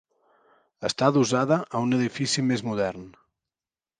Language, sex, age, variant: Catalan, male, 40-49, Central